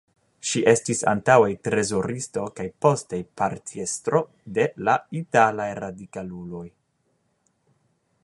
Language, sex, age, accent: Esperanto, male, 19-29, Internacia